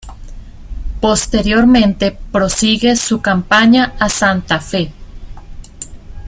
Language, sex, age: Spanish, female, 30-39